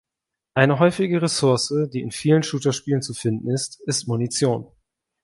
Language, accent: German, Deutschland Deutsch